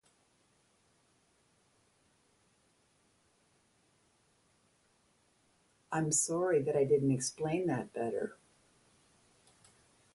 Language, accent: English, United States English